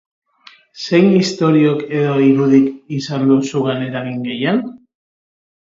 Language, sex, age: Basque, male, 30-39